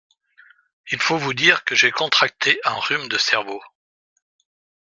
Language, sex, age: French, male, 60-69